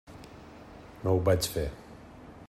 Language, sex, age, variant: Catalan, male, 50-59, Nord-Occidental